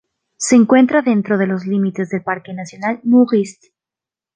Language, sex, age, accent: Spanish, female, under 19, Andino-Pacífico: Colombia, Perú, Ecuador, oeste de Bolivia y Venezuela andina